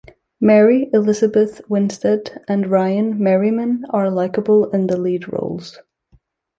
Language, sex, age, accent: English, female, 19-29, United States English